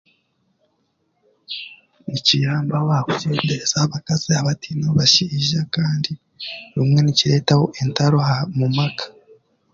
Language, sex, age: Chiga, male, 30-39